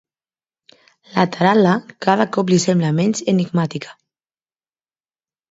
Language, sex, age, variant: Catalan, female, 30-39, Valencià septentrional